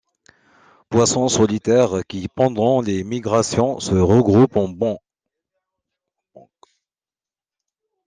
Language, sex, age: French, male, 30-39